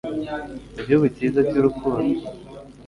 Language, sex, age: Kinyarwanda, male, 19-29